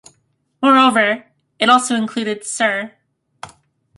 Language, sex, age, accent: English, female, 19-29, United States English